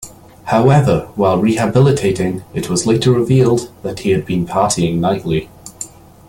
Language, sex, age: English, male, 19-29